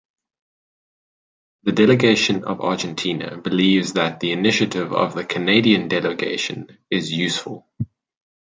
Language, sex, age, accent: English, male, 19-29, Southern African (South Africa, Zimbabwe, Namibia)